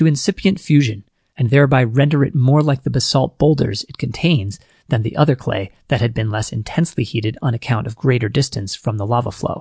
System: none